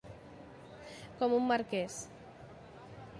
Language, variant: Catalan, Central